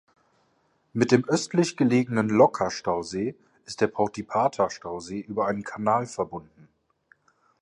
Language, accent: German, Deutschland Deutsch